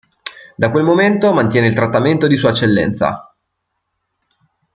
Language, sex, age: Italian, male, 19-29